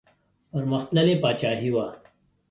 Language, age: Pashto, 30-39